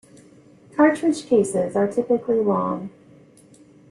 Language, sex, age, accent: English, female, 50-59, United States English